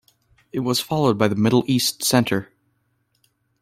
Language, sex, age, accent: English, male, under 19, United States English